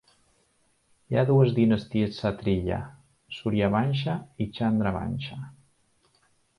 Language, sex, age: Catalan, male, 40-49